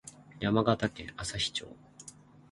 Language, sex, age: Japanese, male, 19-29